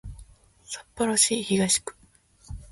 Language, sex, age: Japanese, female, 19-29